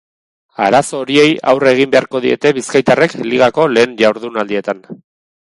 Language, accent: Basque, Erdialdekoa edo Nafarra (Gipuzkoa, Nafarroa)